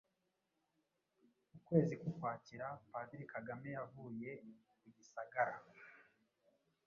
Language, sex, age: Kinyarwanda, male, 19-29